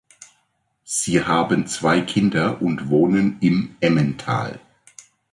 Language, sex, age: German, male, 50-59